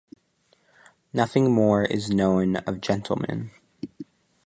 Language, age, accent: English, under 19, United States English